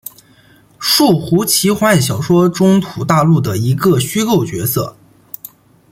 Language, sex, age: Chinese, male, 19-29